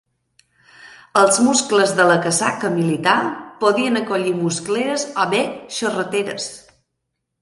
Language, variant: Catalan, Balear